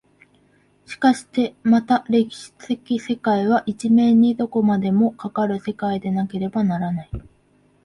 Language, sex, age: Japanese, female, 19-29